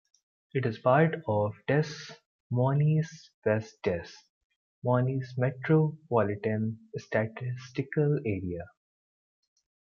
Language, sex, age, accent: English, male, 30-39, India and South Asia (India, Pakistan, Sri Lanka)